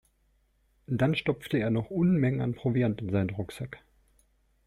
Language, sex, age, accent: German, male, 30-39, Deutschland Deutsch